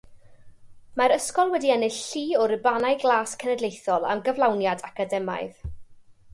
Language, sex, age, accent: Welsh, female, 19-29, Y Deyrnas Unedig Cymraeg